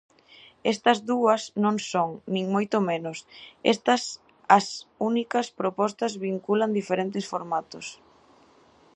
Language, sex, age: Galician, female, 19-29